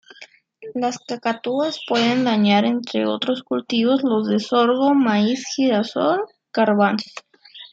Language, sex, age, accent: Spanish, female, 19-29, México